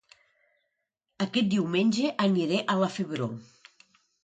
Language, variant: Catalan, Nord-Occidental